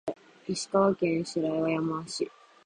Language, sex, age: Japanese, female, under 19